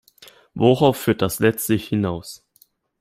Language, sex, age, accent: German, male, 19-29, Deutschland Deutsch